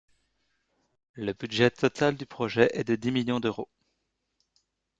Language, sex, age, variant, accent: French, male, 19-29, Français d'Europe, Français de Belgique